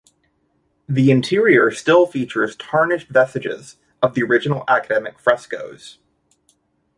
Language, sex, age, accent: English, male, 30-39, United States English